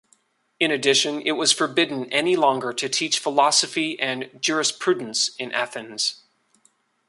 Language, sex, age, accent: English, male, 30-39, United States English